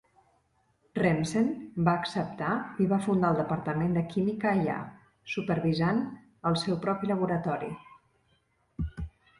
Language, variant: Catalan, Central